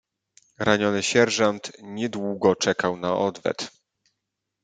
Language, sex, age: Polish, male, 30-39